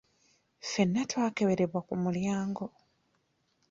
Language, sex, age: Ganda, female, 30-39